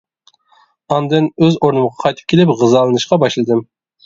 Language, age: Uyghur, 19-29